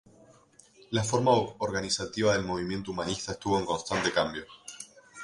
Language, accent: Spanish, Rioplatense: Argentina, Uruguay, este de Bolivia, Paraguay